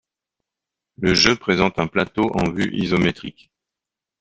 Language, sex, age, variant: French, male, 40-49, Français de métropole